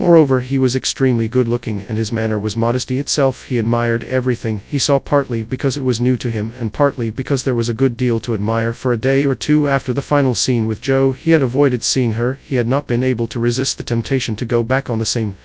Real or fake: fake